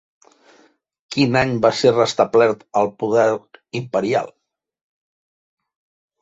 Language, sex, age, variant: Catalan, male, 50-59, Central